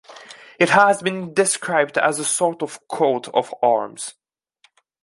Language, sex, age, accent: English, male, 19-29, England English